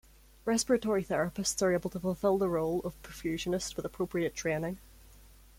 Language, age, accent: English, 19-29, Irish English